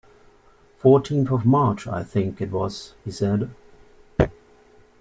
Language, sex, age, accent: English, male, 40-49, England English